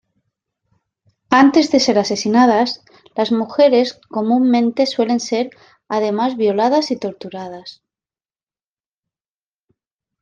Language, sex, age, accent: Spanish, female, 40-49, España: Centro-Sur peninsular (Madrid, Toledo, Castilla-La Mancha)